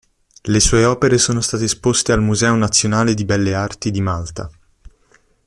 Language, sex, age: Italian, male, under 19